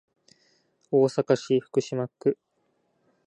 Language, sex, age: Japanese, male, 19-29